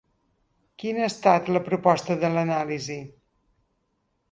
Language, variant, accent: Catalan, Balear, menorquí